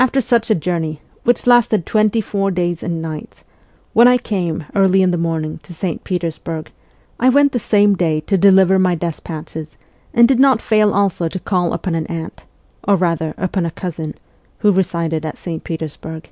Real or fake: real